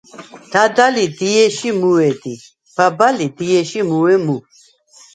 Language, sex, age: Svan, female, 70-79